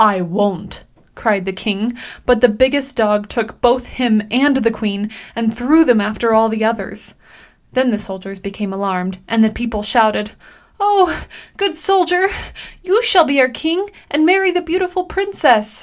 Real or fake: real